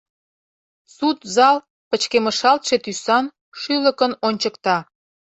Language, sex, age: Mari, female, 40-49